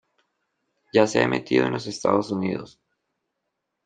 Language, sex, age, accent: Spanish, male, 19-29, Andino-Pacífico: Colombia, Perú, Ecuador, oeste de Bolivia y Venezuela andina